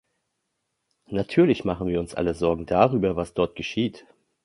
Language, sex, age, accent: German, male, 30-39, Deutschland Deutsch